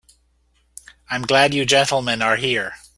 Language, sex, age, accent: English, male, 40-49, Canadian English